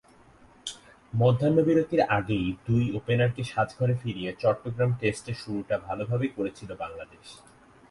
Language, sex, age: Bengali, male, 19-29